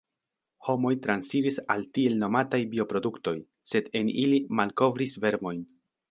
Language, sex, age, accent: Esperanto, male, under 19, Internacia